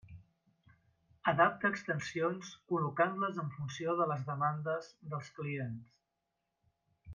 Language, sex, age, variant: Catalan, male, 50-59, Central